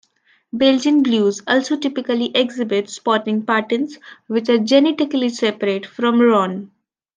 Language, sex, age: English, female, 19-29